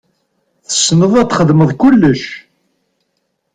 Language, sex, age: Kabyle, male, 50-59